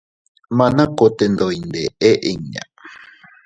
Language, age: Teutila Cuicatec, 30-39